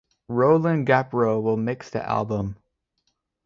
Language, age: English, under 19